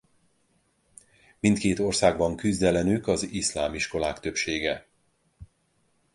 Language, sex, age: Hungarian, male, 40-49